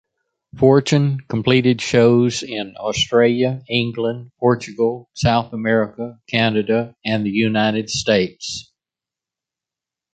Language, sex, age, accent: English, male, 70-79, United States English